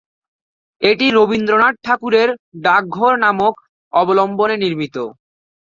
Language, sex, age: Bengali, male, 19-29